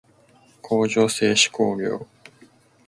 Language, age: Japanese, 19-29